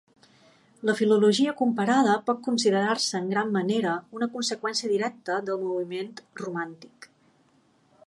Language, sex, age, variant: Catalan, female, 40-49, Balear